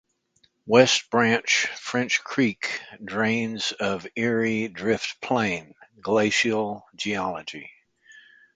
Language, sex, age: English, male, 60-69